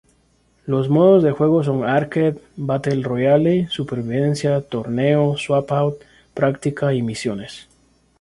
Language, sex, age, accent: Spanish, male, 30-39, América central